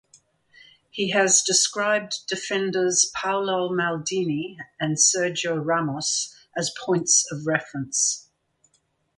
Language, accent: English, England English